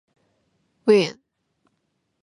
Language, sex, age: English, female, 19-29